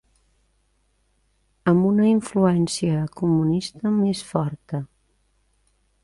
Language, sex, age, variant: Catalan, female, 50-59, Central